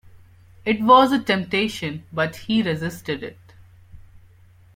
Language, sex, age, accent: English, male, 19-29, India and South Asia (India, Pakistan, Sri Lanka)